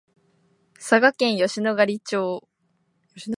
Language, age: Japanese, 19-29